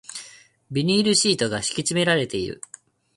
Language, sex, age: Japanese, male, 19-29